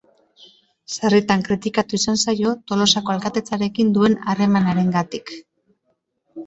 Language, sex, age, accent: Basque, female, 40-49, Mendebalekoa (Araba, Bizkaia, Gipuzkoako mendebaleko herri batzuk)